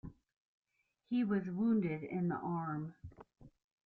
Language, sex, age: English, female, 50-59